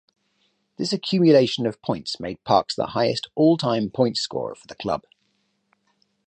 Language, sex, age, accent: English, male, 40-49, England English